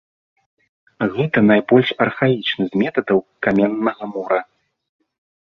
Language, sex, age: Belarusian, male, 40-49